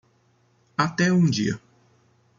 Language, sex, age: Portuguese, male, 19-29